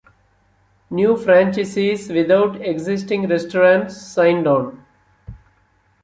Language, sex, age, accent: English, male, 30-39, India and South Asia (India, Pakistan, Sri Lanka)